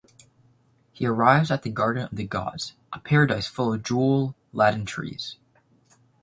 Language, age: English, under 19